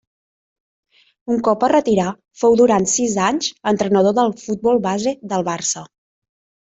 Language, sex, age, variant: Catalan, female, 30-39, Central